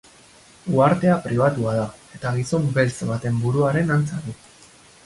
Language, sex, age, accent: Basque, male, 30-39, Mendebalekoa (Araba, Bizkaia, Gipuzkoako mendebaleko herri batzuk)